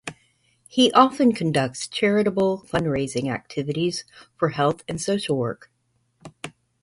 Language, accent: English, United States English